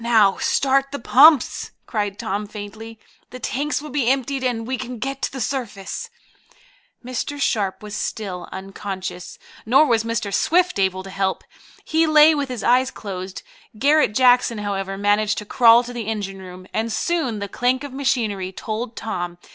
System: none